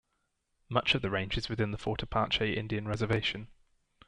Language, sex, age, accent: English, male, 19-29, England English